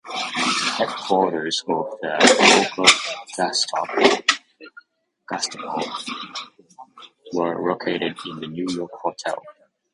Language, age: English, 19-29